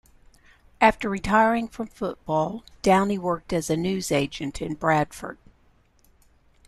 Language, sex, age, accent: English, female, 60-69, United States English